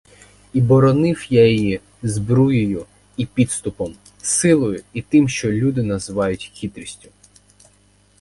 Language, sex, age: Ukrainian, male, 19-29